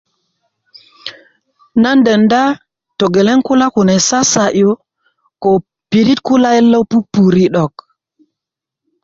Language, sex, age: Kuku, female, 40-49